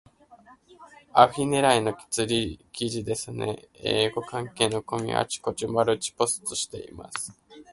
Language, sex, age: Japanese, male, 19-29